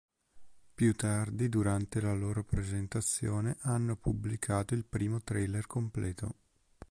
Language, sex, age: Italian, male, 30-39